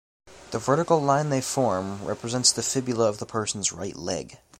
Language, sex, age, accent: English, male, under 19, United States English